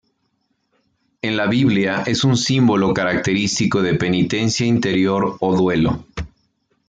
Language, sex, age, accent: Spanish, male, 30-39, México